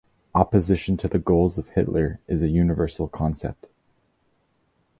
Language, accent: English, Canadian English